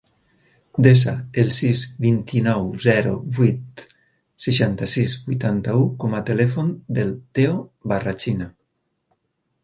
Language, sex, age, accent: Catalan, male, 50-59, valencià